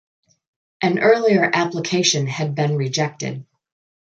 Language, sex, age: English, female, 50-59